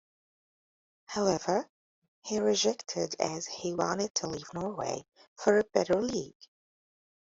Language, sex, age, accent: English, female, 30-39, United States English